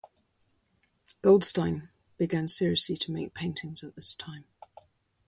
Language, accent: English, England English